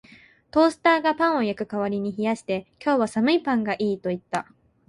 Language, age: Japanese, 19-29